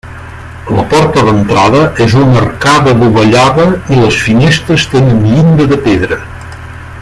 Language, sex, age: Catalan, male, 60-69